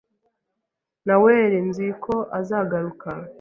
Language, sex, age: Kinyarwanda, female, 19-29